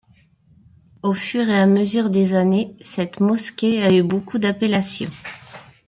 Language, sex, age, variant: French, female, 50-59, Français de métropole